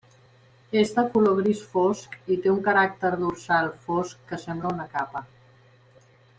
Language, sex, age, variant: Catalan, female, 50-59, Central